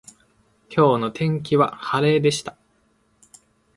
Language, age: Japanese, 30-39